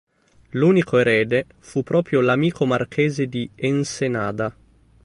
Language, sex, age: Italian, male, 19-29